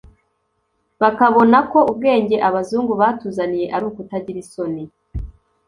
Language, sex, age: Kinyarwanda, female, 19-29